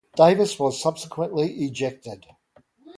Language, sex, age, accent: English, male, 60-69, Australian English